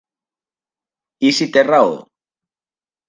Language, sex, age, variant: Catalan, male, 40-49, Nord-Occidental